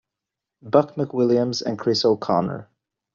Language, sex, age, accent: English, male, 19-29, United States English